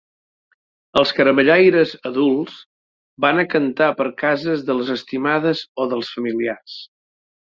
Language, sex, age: Catalan, male, 60-69